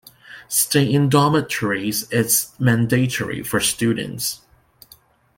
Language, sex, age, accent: English, male, 30-39, Canadian English